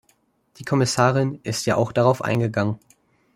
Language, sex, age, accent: German, male, under 19, Deutschland Deutsch